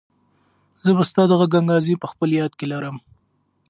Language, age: Pashto, 19-29